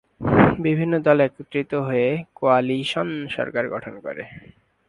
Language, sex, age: Bengali, male, 19-29